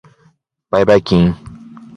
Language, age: Japanese, 30-39